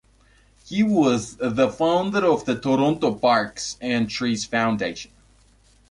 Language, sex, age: English, male, 19-29